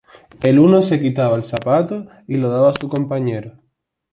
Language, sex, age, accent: Spanish, male, 19-29, España: Sur peninsular (Andalucia, Extremadura, Murcia)